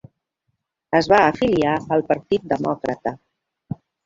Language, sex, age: Catalan, female, 50-59